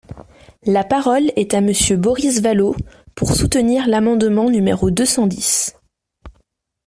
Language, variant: French, Français de métropole